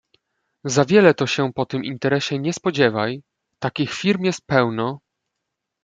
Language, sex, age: Polish, male, 19-29